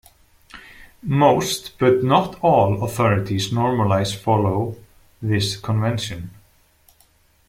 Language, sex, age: English, male, 30-39